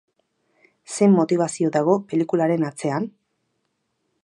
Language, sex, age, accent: Basque, female, 40-49, Erdialdekoa edo Nafarra (Gipuzkoa, Nafarroa)